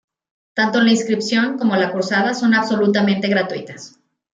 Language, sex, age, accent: Spanish, female, 40-49, México